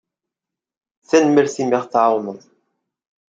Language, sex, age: Kabyle, male, 30-39